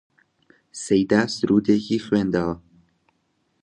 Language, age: Central Kurdish, 19-29